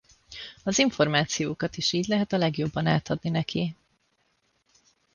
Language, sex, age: Hungarian, female, 30-39